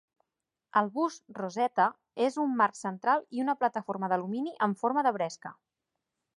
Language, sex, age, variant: Catalan, female, 30-39, Central